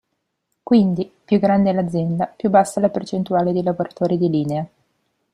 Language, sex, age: Italian, female, 19-29